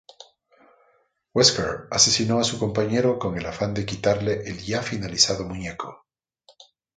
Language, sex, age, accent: Spanish, male, 50-59, Andino-Pacífico: Colombia, Perú, Ecuador, oeste de Bolivia y Venezuela andina